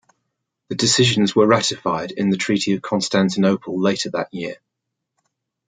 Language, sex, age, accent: English, male, 60-69, England English